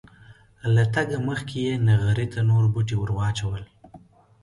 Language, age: Pashto, 30-39